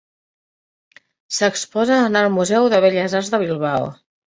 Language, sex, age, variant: Catalan, female, 40-49, Central